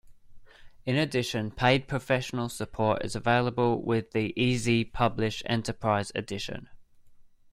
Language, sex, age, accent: English, male, 30-39, Australian English